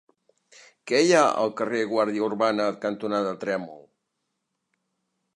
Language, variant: Catalan, Central